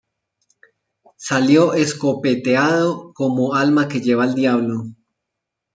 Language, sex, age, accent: Spanish, male, 30-39, Caribe: Cuba, Venezuela, Puerto Rico, República Dominicana, Panamá, Colombia caribeña, México caribeño, Costa del golfo de México